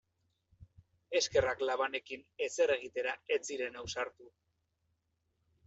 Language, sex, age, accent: Basque, male, 30-39, Erdialdekoa edo Nafarra (Gipuzkoa, Nafarroa)